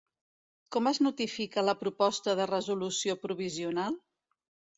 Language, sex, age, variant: Catalan, female, 50-59, Central